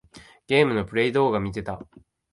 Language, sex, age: Japanese, male, 19-29